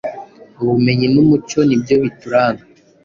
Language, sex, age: Kinyarwanda, female, 19-29